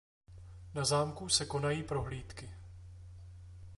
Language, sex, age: Czech, male, 30-39